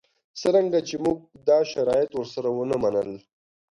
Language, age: Pashto, 19-29